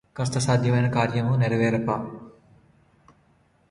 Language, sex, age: Telugu, male, under 19